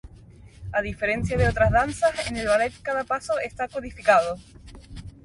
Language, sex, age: Spanish, female, 19-29